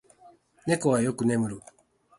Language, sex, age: Japanese, male, 50-59